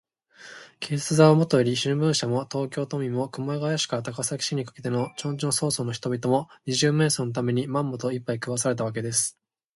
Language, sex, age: Japanese, male, 19-29